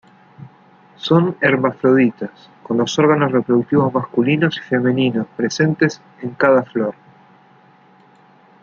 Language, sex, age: Spanish, male, 40-49